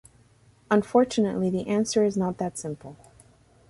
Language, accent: English, United States English